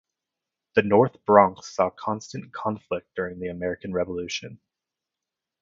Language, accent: English, United States English